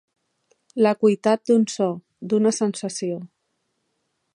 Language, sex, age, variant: Catalan, female, 40-49, Central